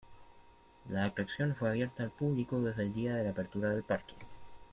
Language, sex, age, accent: Spanish, male, 19-29, Chileno: Chile, Cuyo